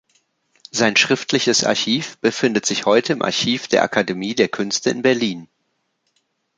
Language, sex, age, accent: German, male, 30-39, Deutschland Deutsch